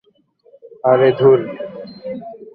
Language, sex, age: Bengali, male, 19-29